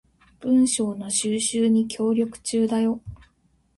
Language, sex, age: Japanese, female, 19-29